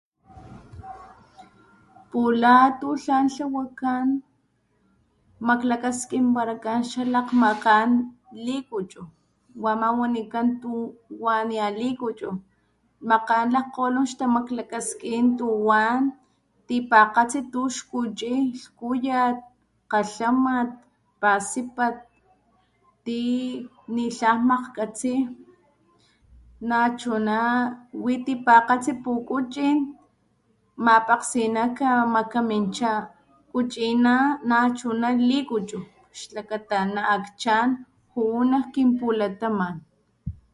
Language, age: Papantla Totonac, 30-39